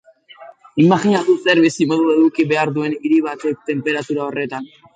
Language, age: Basque, under 19